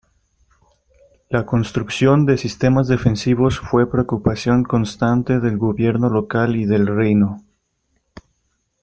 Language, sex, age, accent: Spanish, male, 19-29, México